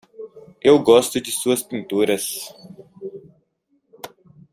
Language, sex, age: Portuguese, male, 19-29